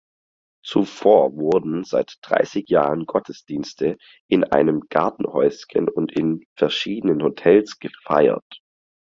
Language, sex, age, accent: German, male, 19-29, Deutschland Deutsch